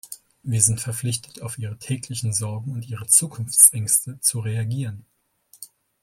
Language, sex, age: German, male, 30-39